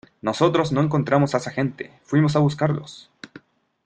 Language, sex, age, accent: Spanish, male, 19-29, Chileno: Chile, Cuyo